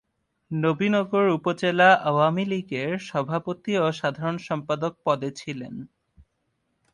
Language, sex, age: Bengali, male, 19-29